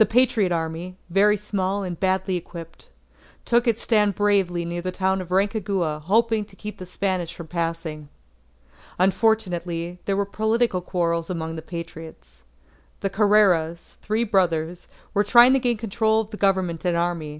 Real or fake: real